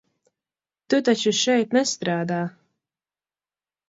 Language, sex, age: Latvian, female, under 19